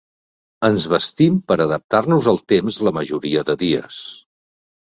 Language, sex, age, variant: Catalan, male, 50-59, Nord-Occidental